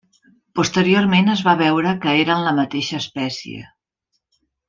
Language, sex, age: Catalan, female, 60-69